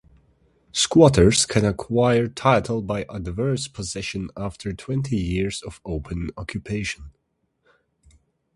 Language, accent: English, England English